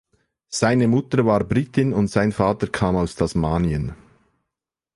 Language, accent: German, Schweizerdeutsch